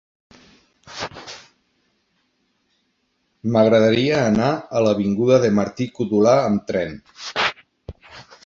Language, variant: Catalan, Septentrional